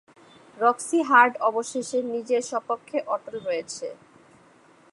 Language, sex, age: Bengali, female, 19-29